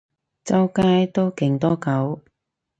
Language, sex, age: Cantonese, female, 30-39